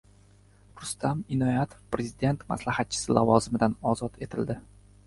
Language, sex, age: Uzbek, male, 19-29